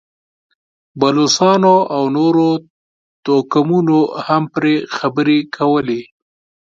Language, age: Pashto, 19-29